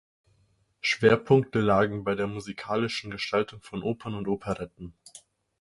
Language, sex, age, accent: German, male, 19-29, Deutschland Deutsch